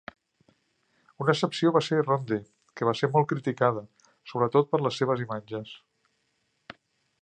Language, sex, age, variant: Catalan, male, 60-69, Central